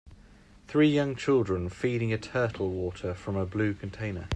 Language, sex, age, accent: English, male, 30-39, England English